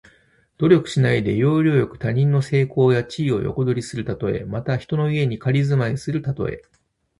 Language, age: Japanese, 40-49